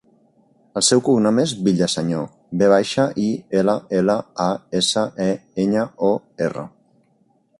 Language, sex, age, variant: Catalan, male, 19-29, Central